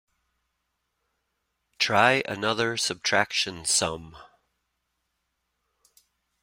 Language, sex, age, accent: English, male, 50-59, United States English